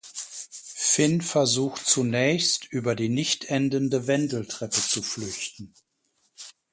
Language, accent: German, Deutschland Deutsch